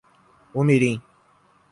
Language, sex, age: Portuguese, male, 19-29